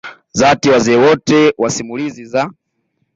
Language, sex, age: Swahili, male, 19-29